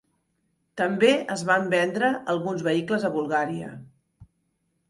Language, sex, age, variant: Catalan, female, 40-49, Central